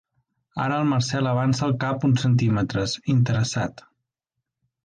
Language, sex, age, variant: Catalan, male, 19-29, Central